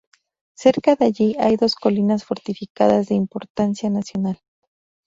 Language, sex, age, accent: Spanish, female, 19-29, México